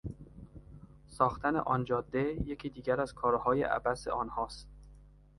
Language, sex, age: Persian, male, 19-29